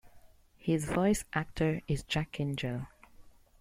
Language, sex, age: English, female, 19-29